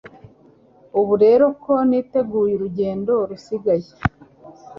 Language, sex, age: Kinyarwanda, female, 40-49